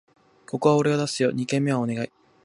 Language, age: Japanese, 19-29